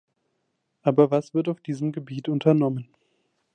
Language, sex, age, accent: German, male, 19-29, Deutschland Deutsch